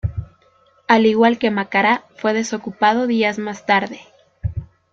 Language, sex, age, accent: Spanish, female, 19-29, Andino-Pacífico: Colombia, Perú, Ecuador, oeste de Bolivia y Venezuela andina